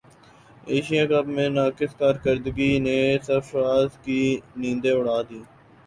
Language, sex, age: Urdu, male, 19-29